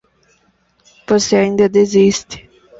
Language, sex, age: Portuguese, female, 19-29